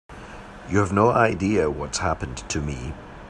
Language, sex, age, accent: English, male, 60-69, Scottish English